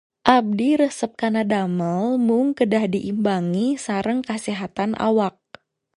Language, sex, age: Sundanese, female, 19-29